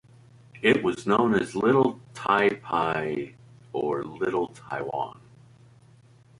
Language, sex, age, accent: English, male, 30-39, United States English